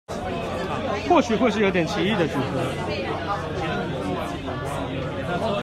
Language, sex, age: Chinese, male, 30-39